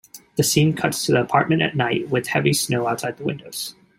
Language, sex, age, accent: English, male, 19-29, United States English